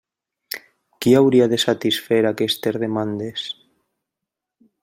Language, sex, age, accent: Catalan, male, 19-29, valencià